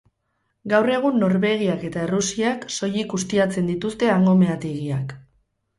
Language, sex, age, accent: Basque, female, 19-29, Erdialdekoa edo Nafarra (Gipuzkoa, Nafarroa)